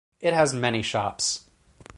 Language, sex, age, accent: English, male, 19-29, United States English